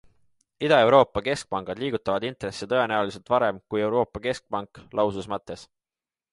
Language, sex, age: Estonian, male, 19-29